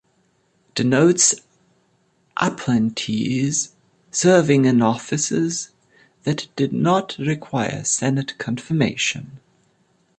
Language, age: English, 30-39